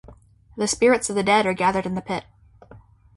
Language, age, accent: English, under 19, United States English